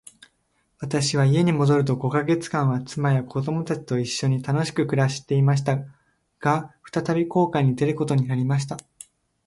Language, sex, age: Japanese, male, under 19